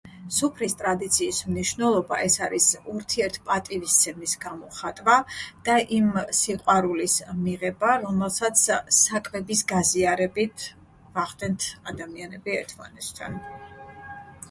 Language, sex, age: Georgian, female, 40-49